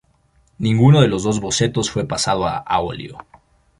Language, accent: Spanish, México